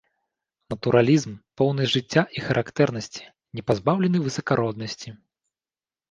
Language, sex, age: Belarusian, male, 30-39